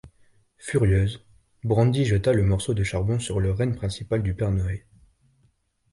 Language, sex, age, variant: French, male, 19-29, Français de métropole